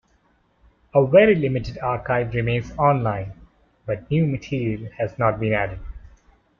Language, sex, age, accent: English, male, 30-39, India and South Asia (India, Pakistan, Sri Lanka)